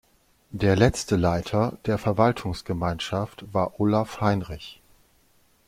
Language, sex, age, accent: German, male, 40-49, Deutschland Deutsch